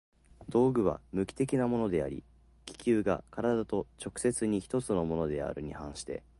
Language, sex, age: Japanese, male, under 19